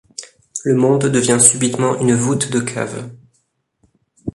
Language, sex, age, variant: French, male, 19-29, Français de métropole